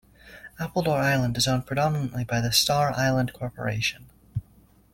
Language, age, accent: English, under 19, United States English